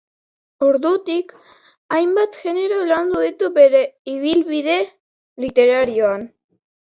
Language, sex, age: Basque, male, 40-49